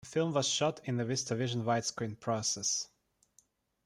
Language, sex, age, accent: English, male, 30-39, United States English